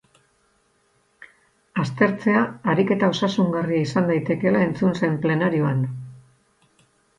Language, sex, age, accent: Basque, female, 60-69, Erdialdekoa edo Nafarra (Gipuzkoa, Nafarroa)